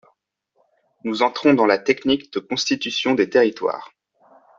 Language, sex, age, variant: French, male, 30-39, Français de métropole